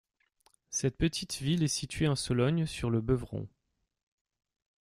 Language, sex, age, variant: French, male, 30-39, Français de métropole